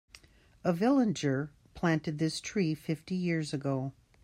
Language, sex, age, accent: English, female, 60-69, United States English